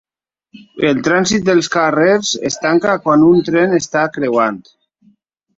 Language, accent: Catalan, valencià